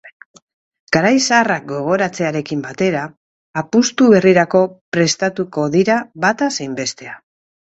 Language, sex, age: Basque, female, 50-59